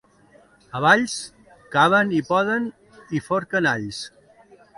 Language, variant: Catalan, Central